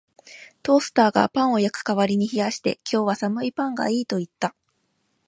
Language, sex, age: Japanese, female, 19-29